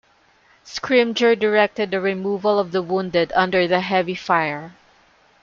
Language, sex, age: English, female, 50-59